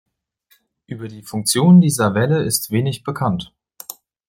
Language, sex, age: German, male, 19-29